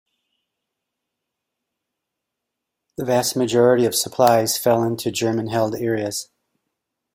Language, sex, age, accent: English, male, 50-59, United States English